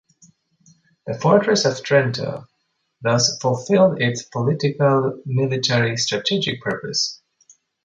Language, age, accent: English, 30-39, Canadian English